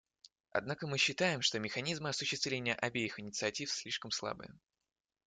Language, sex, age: Russian, male, 19-29